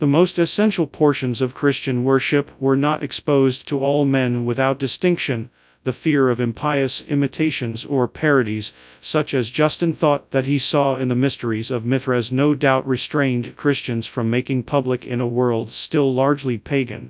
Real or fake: fake